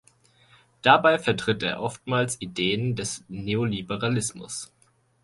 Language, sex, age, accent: German, male, 19-29, Deutschland Deutsch